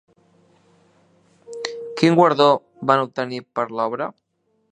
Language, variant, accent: Catalan, Central, central